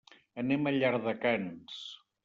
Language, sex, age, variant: Catalan, male, 60-69, Septentrional